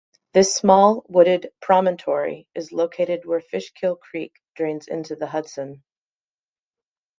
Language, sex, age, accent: English, female, 30-39, United States English